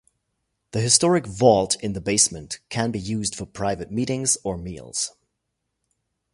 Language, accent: English, United States English